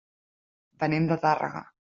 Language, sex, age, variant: Catalan, female, 30-39, Central